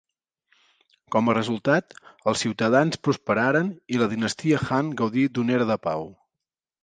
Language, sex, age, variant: Catalan, male, 40-49, Central